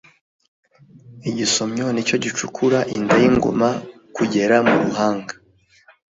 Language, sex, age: Kinyarwanda, male, 19-29